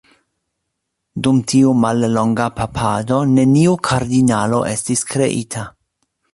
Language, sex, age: Esperanto, male, 40-49